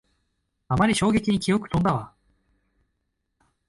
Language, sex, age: Japanese, male, 19-29